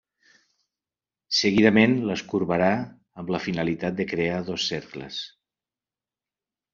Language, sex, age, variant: Catalan, male, 60-69, Central